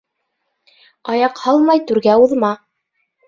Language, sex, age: Bashkir, female, 30-39